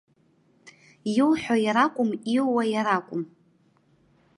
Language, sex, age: Abkhazian, female, under 19